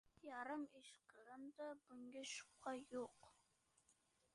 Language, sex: Uzbek, male